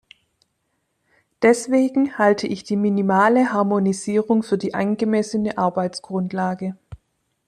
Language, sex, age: German, female, 40-49